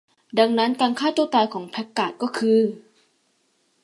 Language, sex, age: Thai, female, 19-29